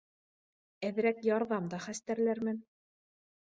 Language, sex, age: Bashkir, female, 30-39